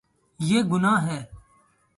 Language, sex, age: Urdu, male, 19-29